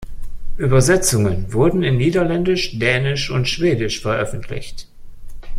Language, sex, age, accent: German, male, 30-39, Deutschland Deutsch